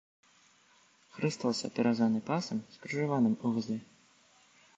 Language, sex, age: Belarusian, male, 19-29